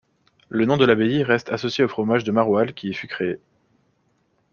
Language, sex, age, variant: French, male, 19-29, Français de métropole